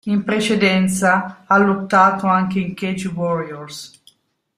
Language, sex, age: Italian, female, 50-59